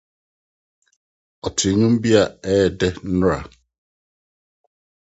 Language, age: Akan, 60-69